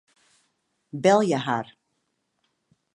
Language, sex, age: Western Frisian, female, 40-49